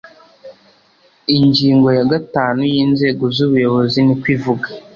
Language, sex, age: Kinyarwanda, male, under 19